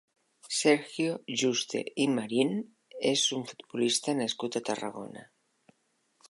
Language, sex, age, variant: Catalan, female, 60-69, Central